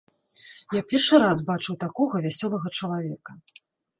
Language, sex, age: Belarusian, female, 40-49